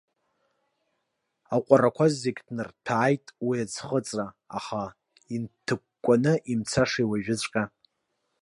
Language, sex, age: Abkhazian, male, 19-29